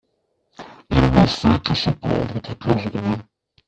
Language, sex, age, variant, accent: French, male, under 19, Français d'Europe, Français de Belgique